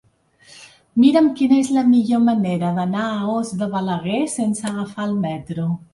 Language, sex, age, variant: Catalan, female, 60-69, Central